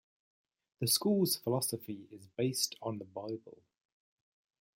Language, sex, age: English, male, 30-39